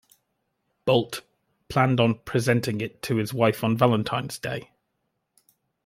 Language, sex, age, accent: English, male, 19-29, England English